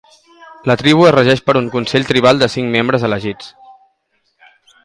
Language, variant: Catalan, Balear